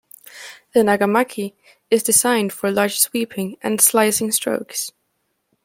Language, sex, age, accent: English, female, under 19, England English